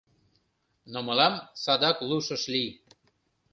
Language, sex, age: Mari, male, 30-39